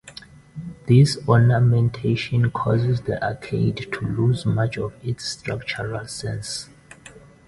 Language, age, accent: English, 19-29, Southern African (South Africa, Zimbabwe, Namibia)